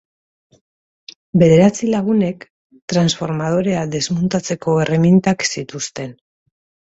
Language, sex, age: Basque, female, 50-59